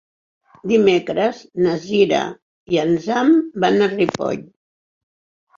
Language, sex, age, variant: Catalan, female, 70-79, Central